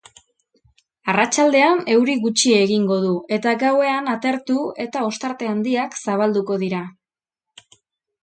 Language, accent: Basque, Erdialdekoa edo Nafarra (Gipuzkoa, Nafarroa)